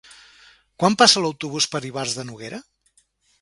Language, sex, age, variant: Catalan, male, 60-69, Central